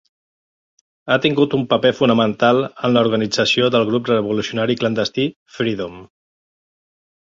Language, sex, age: Catalan, male, 50-59